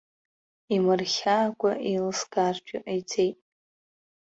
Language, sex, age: Abkhazian, female, under 19